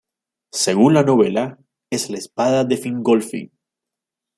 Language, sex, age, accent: Spanish, male, 30-39, Caribe: Cuba, Venezuela, Puerto Rico, República Dominicana, Panamá, Colombia caribeña, México caribeño, Costa del golfo de México